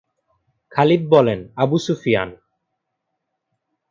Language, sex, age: Bengali, male, 19-29